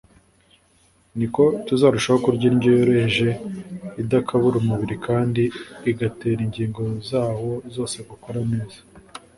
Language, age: Kinyarwanda, 30-39